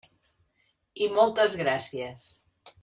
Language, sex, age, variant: Catalan, female, 50-59, Central